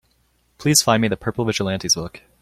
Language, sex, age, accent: English, male, 19-29, United States English